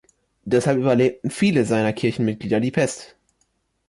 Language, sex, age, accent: German, male, under 19, Deutschland Deutsch